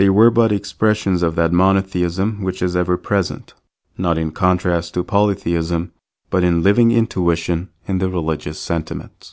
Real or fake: real